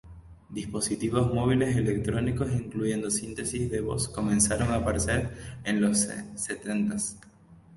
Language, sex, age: Spanish, male, 19-29